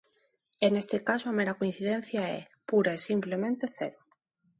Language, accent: Galician, Neofalante